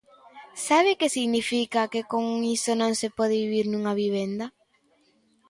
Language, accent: Galician, Normativo (estándar)